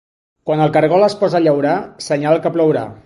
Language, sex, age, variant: Catalan, male, 50-59, Central